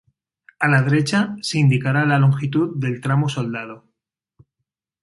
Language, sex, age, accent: Spanish, male, 40-49, España: Centro-Sur peninsular (Madrid, Toledo, Castilla-La Mancha)